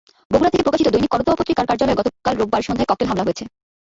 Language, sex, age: Bengali, female, 30-39